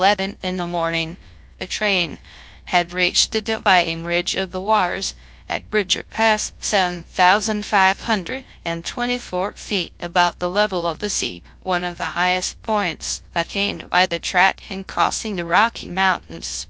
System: TTS, GlowTTS